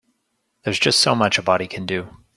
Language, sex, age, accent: English, male, 30-39, United States English